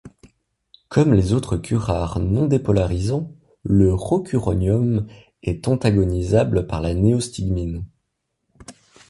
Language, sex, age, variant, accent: French, male, 19-29, Français d'Europe, Français de Suisse